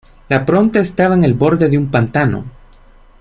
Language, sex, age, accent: Spanish, male, 19-29, América central